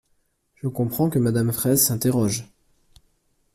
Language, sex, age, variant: French, male, 19-29, Français de métropole